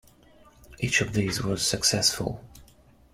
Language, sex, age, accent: English, male, 30-39, England English